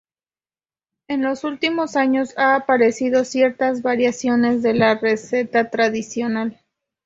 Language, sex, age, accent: Spanish, female, 30-39, México